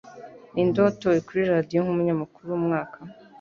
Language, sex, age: Kinyarwanda, female, under 19